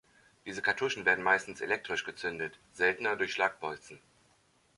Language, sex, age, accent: German, male, 40-49, Deutschland Deutsch